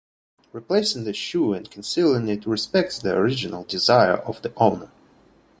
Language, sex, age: English, male, 19-29